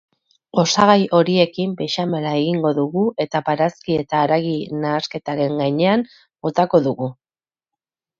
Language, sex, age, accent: Basque, female, 40-49, Erdialdekoa edo Nafarra (Gipuzkoa, Nafarroa)